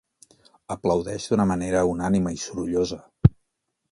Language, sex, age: Catalan, male, 40-49